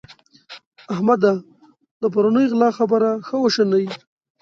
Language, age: Pashto, 19-29